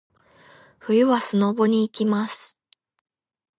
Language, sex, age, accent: Japanese, female, 19-29, 標準語